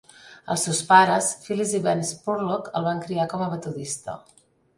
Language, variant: Catalan, Central